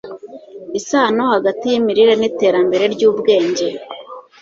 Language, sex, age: Kinyarwanda, female, 30-39